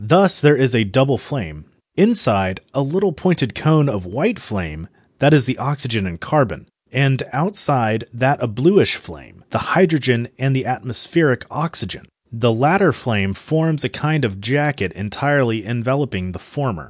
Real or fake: real